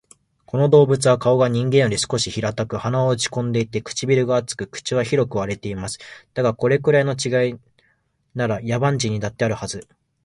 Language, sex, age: Japanese, male, 19-29